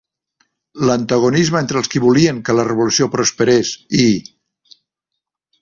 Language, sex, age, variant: Catalan, male, 60-69, Central